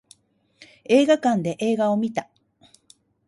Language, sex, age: Japanese, female, 50-59